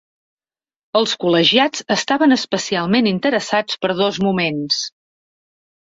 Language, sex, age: Catalan, female, 40-49